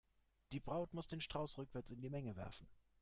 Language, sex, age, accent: German, male, 30-39, Deutschland Deutsch